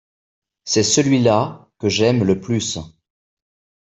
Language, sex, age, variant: French, male, 40-49, Français de métropole